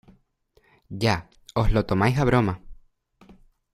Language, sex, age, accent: Spanish, male, 19-29, España: Islas Canarias